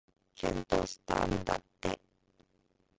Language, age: Japanese, 19-29